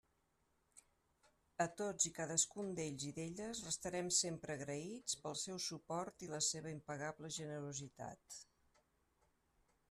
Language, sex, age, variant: Catalan, female, 60-69, Central